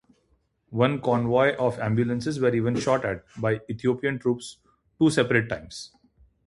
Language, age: English, 30-39